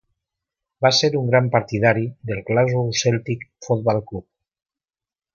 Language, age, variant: Catalan, 50-59, Valencià meridional